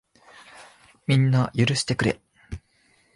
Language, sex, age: Japanese, male, 19-29